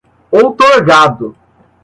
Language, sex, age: Portuguese, male, under 19